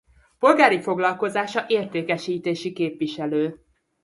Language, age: Hungarian, 30-39